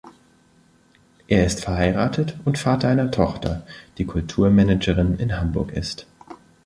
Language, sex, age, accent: German, male, 19-29, Deutschland Deutsch